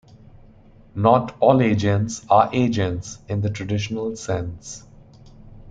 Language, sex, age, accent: English, male, 30-39, India and South Asia (India, Pakistan, Sri Lanka)